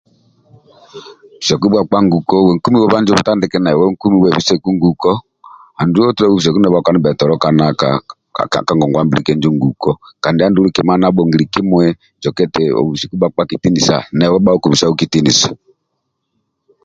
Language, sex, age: Amba (Uganda), male, 50-59